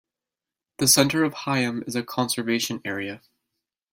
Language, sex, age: English, male, 19-29